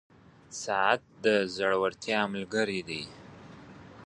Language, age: Pashto, 19-29